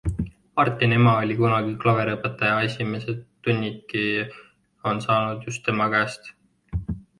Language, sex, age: Estonian, male, 19-29